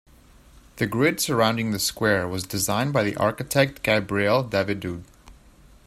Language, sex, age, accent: English, male, 19-29, United States English